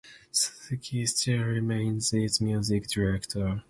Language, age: English, under 19